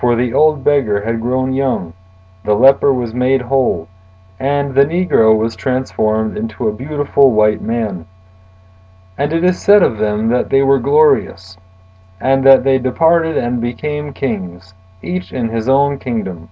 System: none